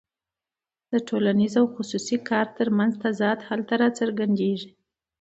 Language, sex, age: Pashto, female, 30-39